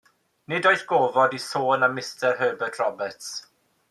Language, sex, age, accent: Welsh, male, 19-29, Y Deyrnas Unedig Cymraeg